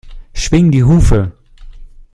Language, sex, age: German, male, 19-29